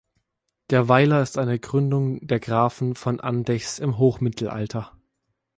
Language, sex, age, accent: German, male, 19-29, Deutschland Deutsch